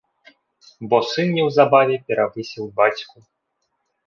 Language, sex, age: Belarusian, male, 19-29